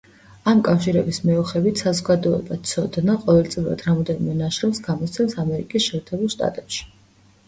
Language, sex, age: Georgian, female, 19-29